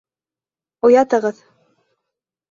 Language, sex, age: Bashkir, female, 19-29